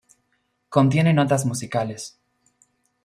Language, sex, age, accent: Spanish, male, 19-29, Rioplatense: Argentina, Uruguay, este de Bolivia, Paraguay